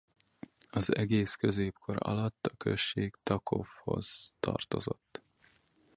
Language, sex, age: Hungarian, male, under 19